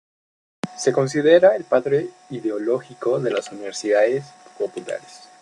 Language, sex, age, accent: Spanish, male, under 19, Andino-Pacífico: Colombia, Perú, Ecuador, oeste de Bolivia y Venezuela andina